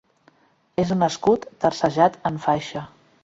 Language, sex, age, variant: Catalan, female, 40-49, Central